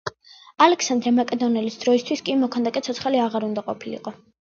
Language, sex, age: Georgian, female, under 19